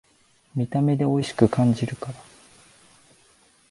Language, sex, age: Japanese, male, 19-29